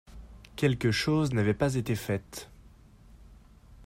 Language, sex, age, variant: French, male, 19-29, Français de métropole